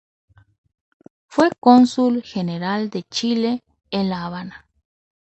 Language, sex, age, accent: Spanish, female, 30-39, México